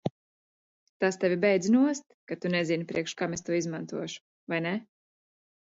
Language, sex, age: Latvian, female, 40-49